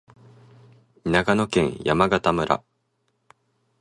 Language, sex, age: Japanese, male, 19-29